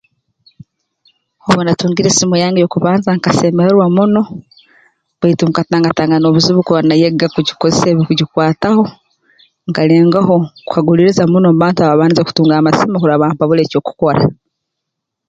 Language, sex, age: Tooro, female, 30-39